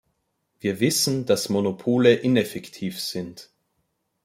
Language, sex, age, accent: German, male, 30-39, Österreichisches Deutsch